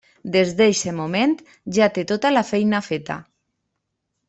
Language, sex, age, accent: Catalan, female, 30-39, valencià